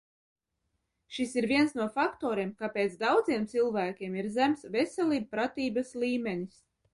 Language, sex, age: Latvian, female, 19-29